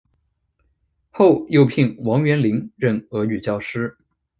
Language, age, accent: Chinese, 19-29, 出生地：四川省